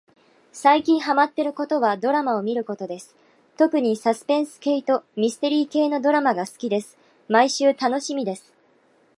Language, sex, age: Japanese, female, 19-29